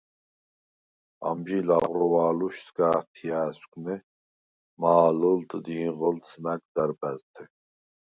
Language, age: Svan, 30-39